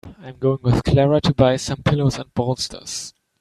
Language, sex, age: English, male, 19-29